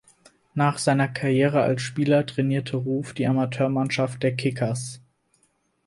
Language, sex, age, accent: German, male, 19-29, Deutschland Deutsch